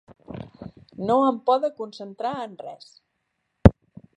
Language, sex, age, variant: Catalan, female, 40-49, Central